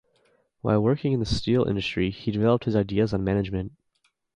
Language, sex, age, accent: English, male, under 19, United States English